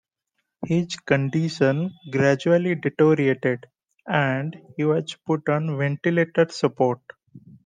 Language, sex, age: English, male, 19-29